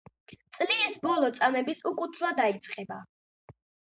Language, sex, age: Georgian, female, under 19